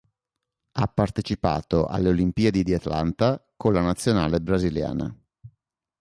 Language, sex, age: Italian, male, 30-39